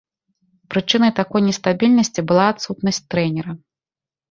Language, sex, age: Belarusian, female, 30-39